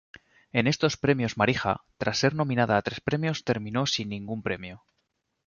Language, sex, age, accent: Spanish, male, 30-39, España: Norte peninsular (Asturias, Castilla y León, Cantabria, País Vasco, Navarra, Aragón, La Rioja, Guadalajara, Cuenca)